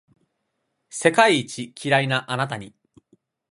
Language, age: Japanese, 19-29